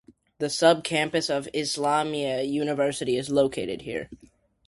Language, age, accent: English, under 19, United States English